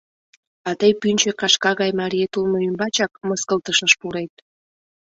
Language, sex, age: Mari, female, 30-39